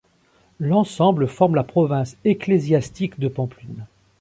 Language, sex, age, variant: French, male, 50-59, Français de métropole